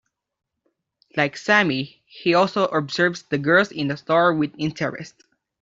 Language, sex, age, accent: English, male, under 19, Filipino